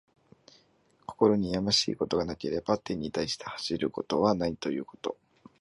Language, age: Japanese, 19-29